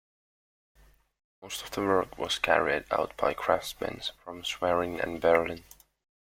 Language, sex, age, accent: English, male, 19-29, United States English